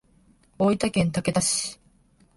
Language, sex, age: Japanese, female, under 19